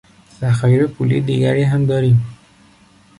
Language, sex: Persian, male